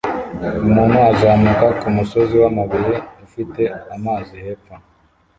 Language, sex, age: Kinyarwanda, male, 19-29